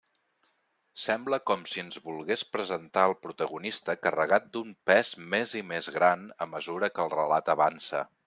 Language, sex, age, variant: Catalan, male, 40-49, Central